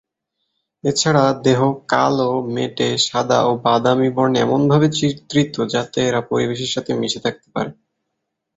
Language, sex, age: Bengali, male, under 19